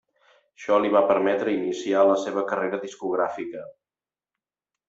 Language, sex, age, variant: Catalan, male, 40-49, Central